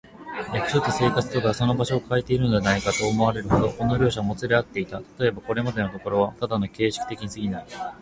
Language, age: Japanese, 19-29